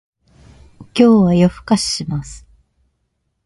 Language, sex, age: Japanese, female, 19-29